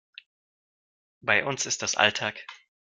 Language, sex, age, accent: German, male, 19-29, Russisch Deutsch